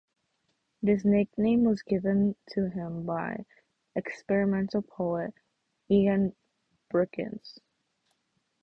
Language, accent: English, United States English